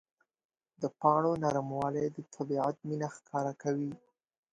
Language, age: Pashto, under 19